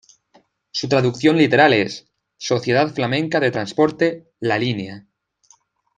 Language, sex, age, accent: Spanish, male, 19-29, España: Centro-Sur peninsular (Madrid, Toledo, Castilla-La Mancha)